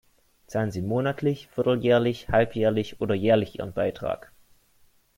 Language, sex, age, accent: German, male, 19-29, Deutschland Deutsch